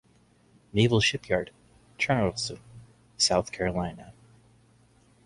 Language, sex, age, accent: English, male, 30-39, United States English